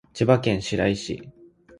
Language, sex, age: Japanese, male, 19-29